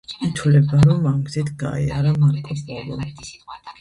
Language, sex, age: Georgian, female, 40-49